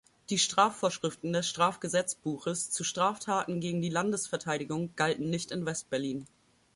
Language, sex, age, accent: German, female, 19-29, Deutschland Deutsch